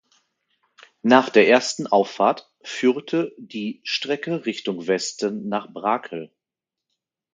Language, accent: German, Deutschland Deutsch